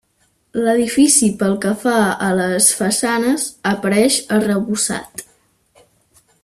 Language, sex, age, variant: Catalan, male, 40-49, Nord-Occidental